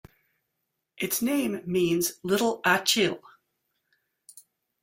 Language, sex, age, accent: English, female, 50-59, United States English